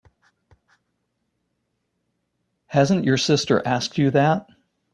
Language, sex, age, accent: English, male, 60-69, United States English